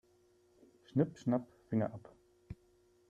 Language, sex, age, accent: German, male, 30-39, Deutschland Deutsch